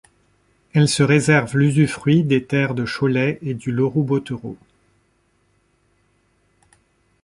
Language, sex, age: French, male, 30-39